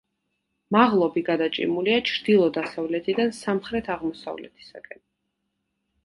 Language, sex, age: Georgian, female, 19-29